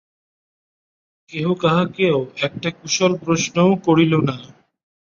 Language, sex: Bengali, male